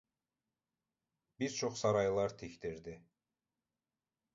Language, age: Azerbaijani, 40-49